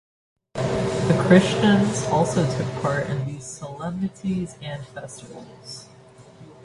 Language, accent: English, United States English